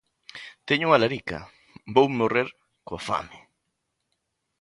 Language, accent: Galician, Normativo (estándar)